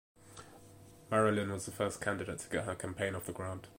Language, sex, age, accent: English, male, 19-29, England English